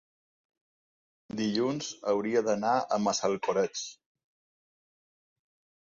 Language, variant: Catalan, Balear